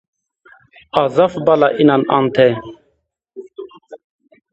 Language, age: Zaza, 30-39